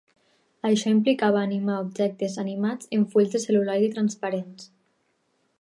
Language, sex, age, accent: Catalan, female, 19-29, Tortosí